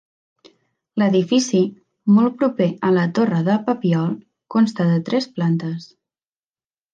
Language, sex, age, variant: Catalan, female, 19-29, Septentrional